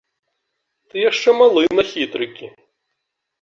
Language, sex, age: Belarusian, male, 30-39